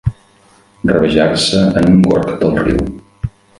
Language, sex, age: Catalan, male, 50-59